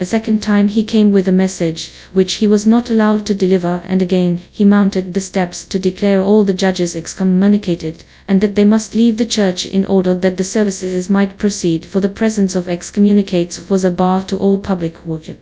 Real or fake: fake